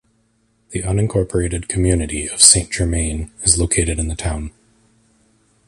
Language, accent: English, United States English